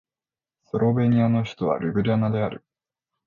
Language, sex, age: Japanese, male, 19-29